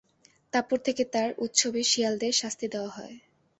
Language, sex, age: Bengali, female, 19-29